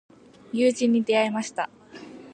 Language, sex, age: Japanese, female, 19-29